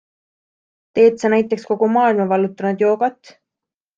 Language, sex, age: Estonian, female, 19-29